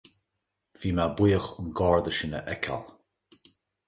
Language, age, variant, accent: Irish, 50-59, Gaeilge Chonnacht, Cainteoir dúchais, Gaeltacht